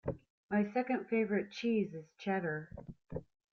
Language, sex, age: English, female, 50-59